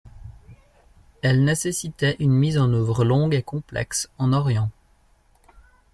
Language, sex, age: French, male, 30-39